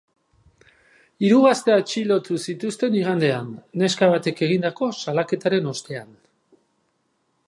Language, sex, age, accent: Basque, male, 40-49, Mendebalekoa (Araba, Bizkaia, Gipuzkoako mendebaleko herri batzuk)